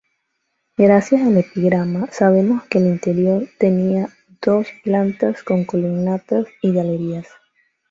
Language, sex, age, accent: Spanish, female, 19-29, Andino-Pacífico: Colombia, Perú, Ecuador, oeste de Bolivia y Venezuela andina